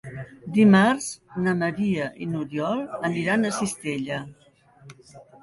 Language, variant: Catalan, Septentrional